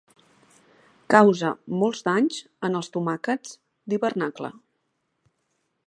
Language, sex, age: Catalan, female, 40-49